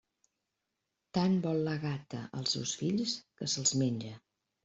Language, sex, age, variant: Catalan, female, 50-59, Central